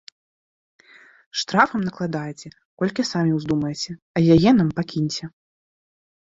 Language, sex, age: Belarusian, female, 19-29